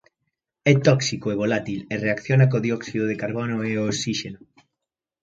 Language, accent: Galician, Central (gheada)